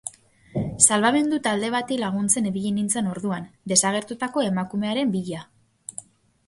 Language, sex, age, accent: Basque, female, 30-39, Mendebalekoa (Araba, Bizkaia, Gipuzkoako mendebaleko herri batzuk)